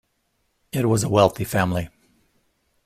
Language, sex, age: English, male, 60-69